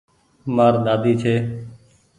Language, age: Goaria, 19-29